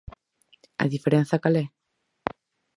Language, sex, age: Galician, female, 19-29